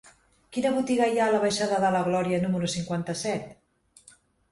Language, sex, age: Catalan, female, 40-49